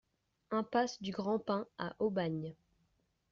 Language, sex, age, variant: French, female, 19-29, Français de métropole